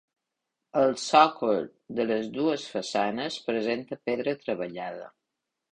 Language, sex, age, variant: Catalan, female, 50-59, Balear